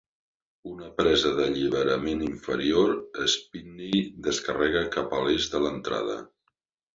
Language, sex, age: Catalan, male, 50-59